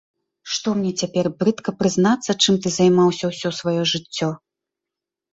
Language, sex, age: Belarusian, female, 19-29